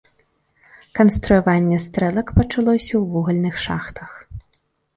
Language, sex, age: Belarusian, female, 30-39